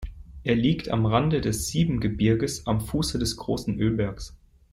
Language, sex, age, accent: German, male, 19-29, Deutschland Deutsch